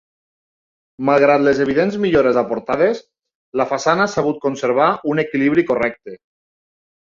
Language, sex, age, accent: Catalan, male, 30-39, Lleidatà